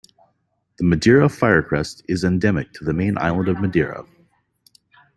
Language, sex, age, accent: English, male, 30-39, United States English